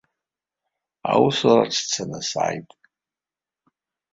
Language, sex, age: Abkhazian, male, 60-69